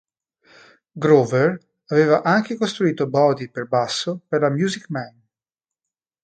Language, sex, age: Italian, male, 40-49